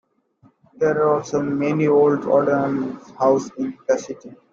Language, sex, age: English, male, 19-29